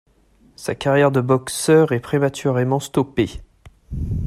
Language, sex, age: French, male, 19-29